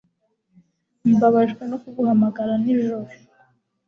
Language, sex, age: Kinyarwanda, female, 19-29